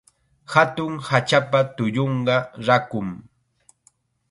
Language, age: Chiquián Ancash Quechua, 19-29